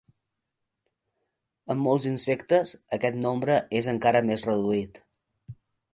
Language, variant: Catalan, Central